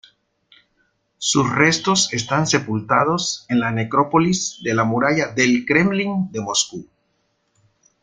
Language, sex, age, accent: Spanish, male, 50-59, México